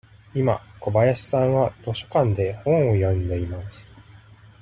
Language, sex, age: Japanese, male, 30-39